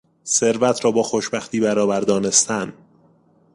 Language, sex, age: Persian, male, 30-39